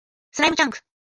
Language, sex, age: Japanese, female, 30-39